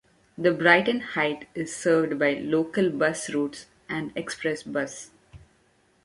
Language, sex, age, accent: English, female, 19-29, India and South Asia (India, Pakistan, Sri Lanka)